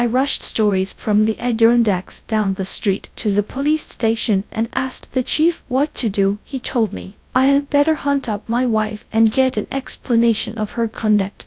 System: TTS, GradTTS